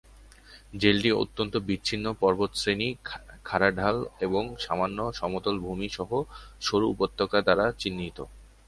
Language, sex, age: Bengali, male, 19-29